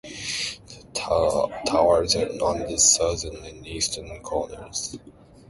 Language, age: English, under 19